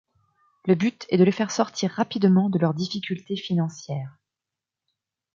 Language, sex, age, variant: French, female, 40-49, Français de métropole